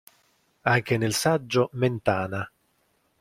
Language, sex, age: Italian, male, 19-29